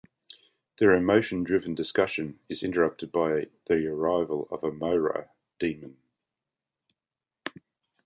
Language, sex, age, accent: English, male, 50-59, Australian English